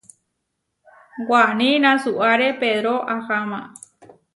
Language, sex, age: Huarijio, female, 19-29